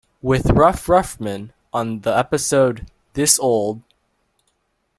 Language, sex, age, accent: English, male, under 19, United States English